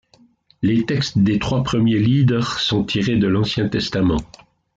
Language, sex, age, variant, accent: French, male, 80-89, Français d'Europe, Français de Suisse